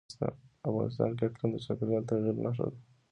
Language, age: Pashto, under 19